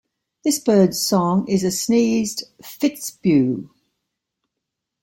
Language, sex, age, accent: English, female, 70-79, Australian English